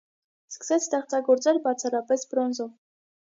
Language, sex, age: Armenian, female, 19-29